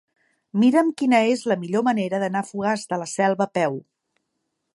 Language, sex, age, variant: Catalan, female, 50-59, Central